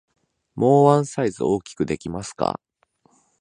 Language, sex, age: Japanese, male, 19-29